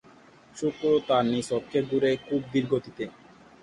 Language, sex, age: Bengali, male, 19-29